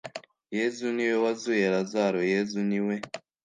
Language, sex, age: Kinyarwanda, male, under 19